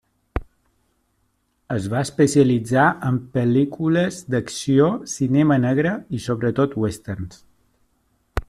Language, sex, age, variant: Catalan, male, 40-49, Balear